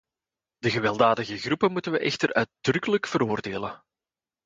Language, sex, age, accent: Dutch, male, 40-49, Belgisch Nederlands